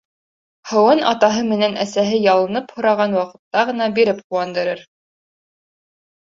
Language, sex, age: Bashkir, female, 19-29